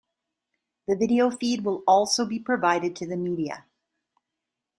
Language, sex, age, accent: English, female, 40-49, United States English